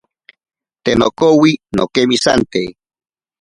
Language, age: Ashéninka Perené, 40-49